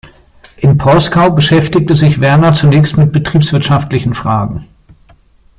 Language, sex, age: German, male, 40-49